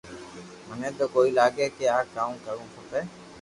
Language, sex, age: Loarki, female, under 19